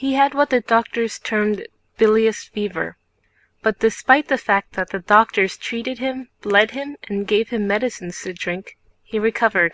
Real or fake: real